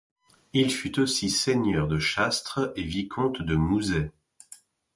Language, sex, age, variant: French, male, 40-49, Français de métropole